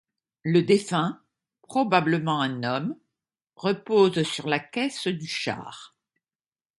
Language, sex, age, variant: French, female, 70-79, Français de métropole